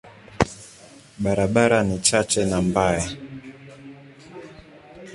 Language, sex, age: Swahili, male, 19-29